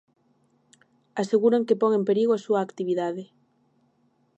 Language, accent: Galician, Oriental (común en zona oriental)